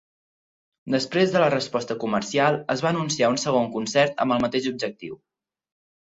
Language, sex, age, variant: Catalan, male, under 19, Central